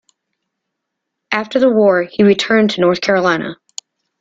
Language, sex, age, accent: English, female, 30-39, United States English